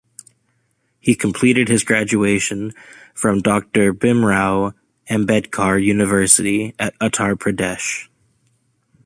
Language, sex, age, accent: English, male, 19-29, United States English